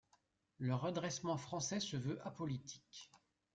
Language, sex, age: French, male, 40-49